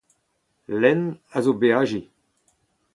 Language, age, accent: Breton, 70-79, Leoneg